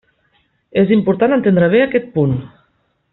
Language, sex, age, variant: Catalan, female, 40-49, Central